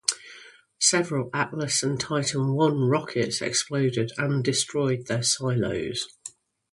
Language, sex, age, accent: English, female, 50-59, England English